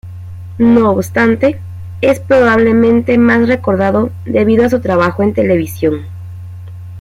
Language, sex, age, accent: Spanish, female, 30-39, América central